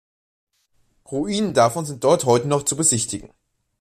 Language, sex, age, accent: German, male, under 19, Deutschland Deutsch